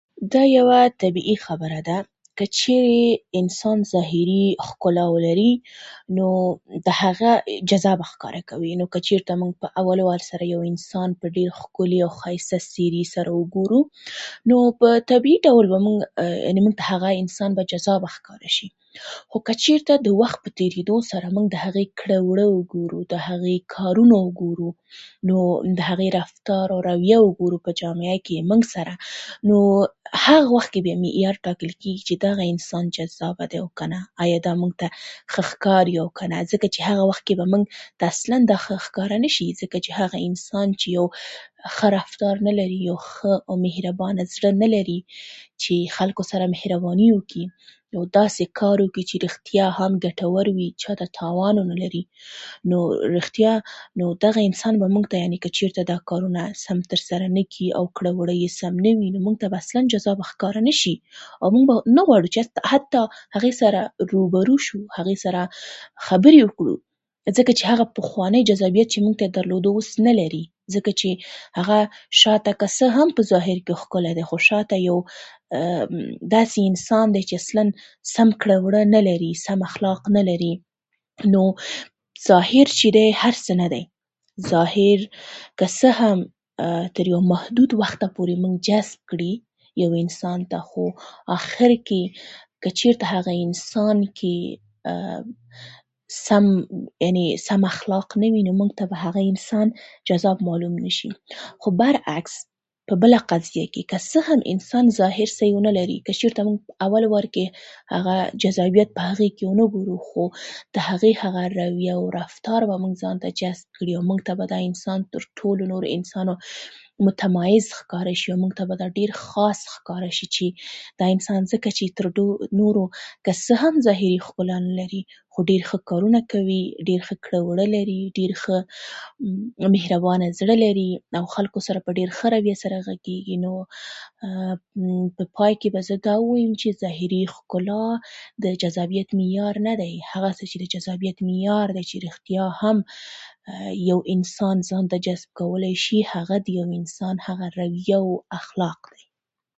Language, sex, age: Pashto, female, 19-29